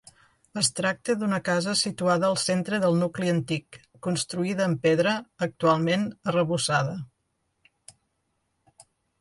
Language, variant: Catalan, Central